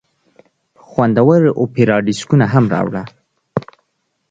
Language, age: Pashto, 19-29